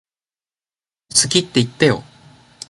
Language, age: Japanese, 19-29